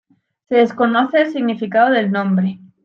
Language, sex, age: Spanish, female, 19-29